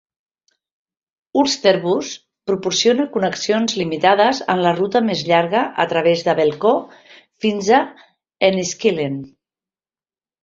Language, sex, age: Catalan, female, 40-49